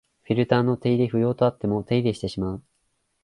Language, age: Japanese, 19-29